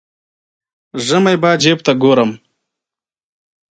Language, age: Pashto, 19-29